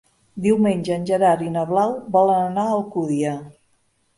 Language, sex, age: Catalan, female, 50-59